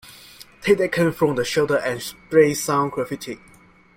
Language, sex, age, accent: English, male, 19-29, Malaysian English